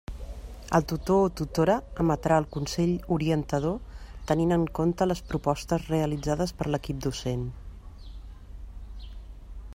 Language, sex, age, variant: Catalan, female, 50-59, Central